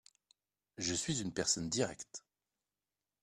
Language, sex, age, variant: French, male, 30-39, Français de métropole